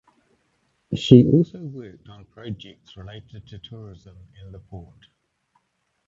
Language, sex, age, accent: English, male, 60-69, New Zealand English